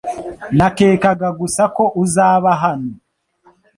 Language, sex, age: Kinyarwanda, male, 19-29